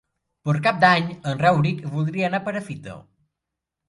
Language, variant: Catalan, Central